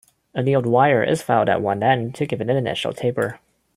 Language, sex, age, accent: English, male, under 19, United States English